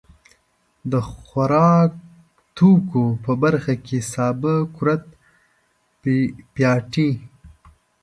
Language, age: Pashto, 19-29